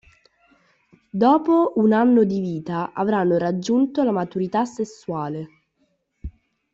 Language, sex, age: Italian, male, 50-59